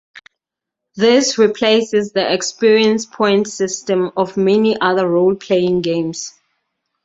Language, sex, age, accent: English, female, 30-39, Southern African (South Africa, Zimbabwe, Namibia)